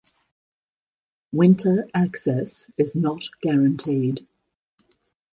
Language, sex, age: English, female, 70-79